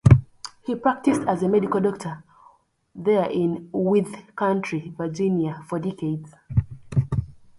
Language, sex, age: English, female, 19-29